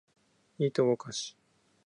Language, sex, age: Japanese, male, 19-29